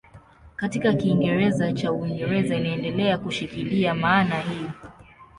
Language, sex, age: Swahili, female, 19-29